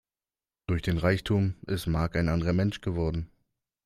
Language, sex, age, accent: German, male, 19-29, Deutschland Deutsch